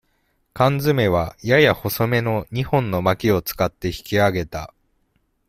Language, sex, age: Japanese, male, 19-29